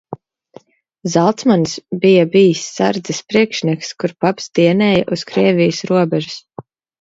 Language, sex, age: Latvian, female, 30-39